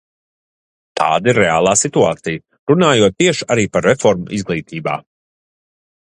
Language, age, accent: Latvian, 30-39, nav